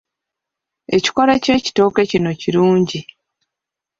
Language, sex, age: Ganda, female, 30-39